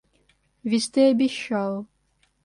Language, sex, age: Russian, female, 30-39